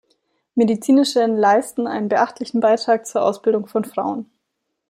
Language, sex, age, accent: German, female, 19-29, Deutschland Deutsch